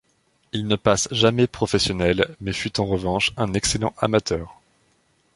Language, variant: French, Français de métropole